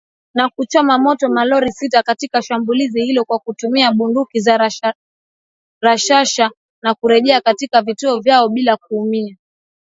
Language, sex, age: Swahili, female, 19-29